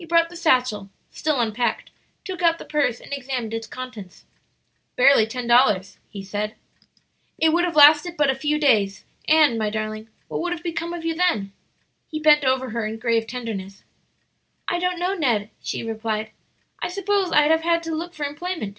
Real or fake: real